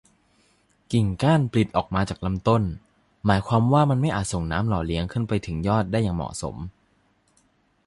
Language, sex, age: Thai, male, 19-29